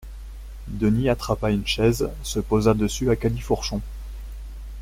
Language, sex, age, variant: French, male, 30-39, Français de métropole